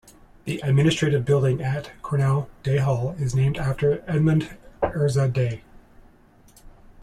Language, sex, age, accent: English, male, 30-39, Canadian English